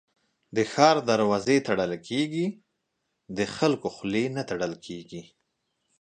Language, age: Pashto, 30-39